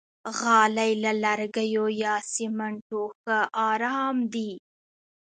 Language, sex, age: Pashto, female, 19-29